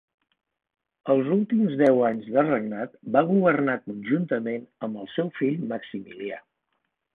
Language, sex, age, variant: Catalan, male, 60-69, Central